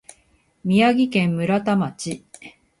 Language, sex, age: Japanese, female, 40-49